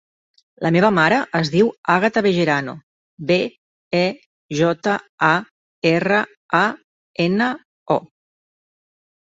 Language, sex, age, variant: Catalan, female, 40-49, Central